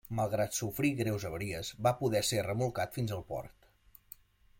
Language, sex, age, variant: Catalan, male, 40-49, Central